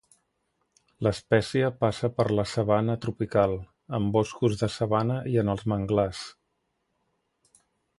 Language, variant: Catalan, Central